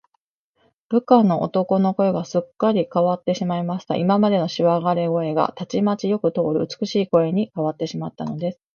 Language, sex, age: Japanese, female, 50-59